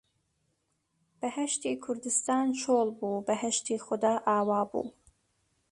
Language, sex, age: Central Kurdish, female, 19-29